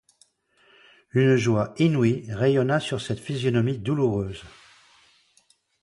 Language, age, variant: French, 70-79, Français de métropole